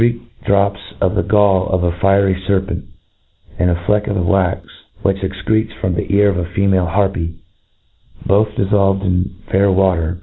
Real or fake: real